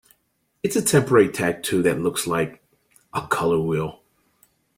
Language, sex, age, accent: English, male, 30-39, United States English